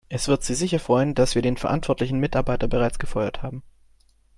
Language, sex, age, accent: German, male, 30-39, Deutschland Deutsch